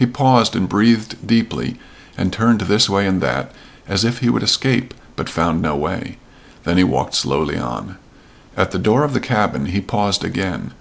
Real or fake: real